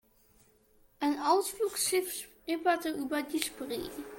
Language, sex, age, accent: German, male, under 19, Deutschland Deutsch